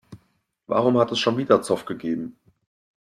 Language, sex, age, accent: German, male, 19-29, Deutschland Deutsch